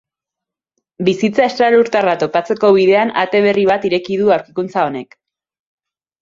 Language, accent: Basque, Erdialdekoa edo Nafarra (Gipuzkoa, Nafarroa)